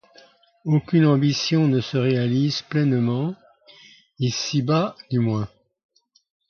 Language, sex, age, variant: French, male, 80-89, Français de métropole